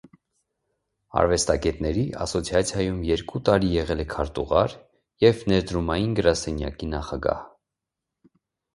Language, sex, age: Armenian, male, 30-39